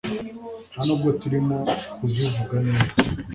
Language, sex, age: Kinyarwanda, male, 19-29